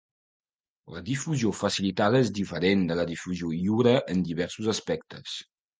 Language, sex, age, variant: Catalan, male, 19-29, Septentrional